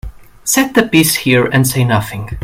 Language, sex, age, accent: English, male, under 19, England English